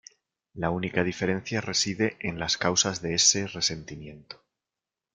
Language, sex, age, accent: Spanish, male, 30-39, España: Norte peninsular (Asturias, Castilla y León, Cantabria, País Vasco, Navarra, Aragón, La Rioja, Guadalajara, Cuenca)